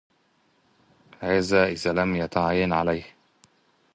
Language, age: Arabic, 30-39